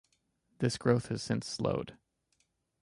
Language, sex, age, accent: English, male, 19-29, United States English